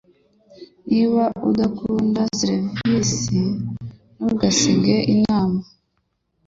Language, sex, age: Kinyarwanda, female, 19-29